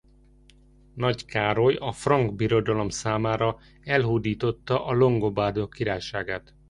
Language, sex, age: Hungarian, male, 30-39